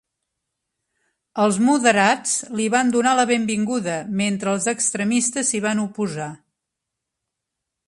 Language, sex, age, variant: Catalan, female, 60-69, Central